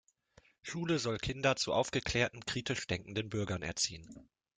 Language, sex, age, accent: German, male, 30-39, Deutschland Deutsch